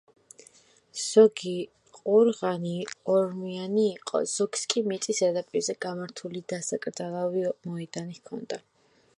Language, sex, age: Georgian, female, 19-29